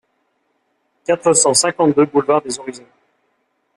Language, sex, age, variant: French, male, 40-49, Français de métropole